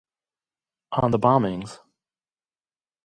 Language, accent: English, United States English